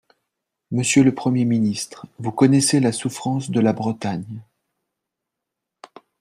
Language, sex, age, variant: French, male, 40-49, Français de métropole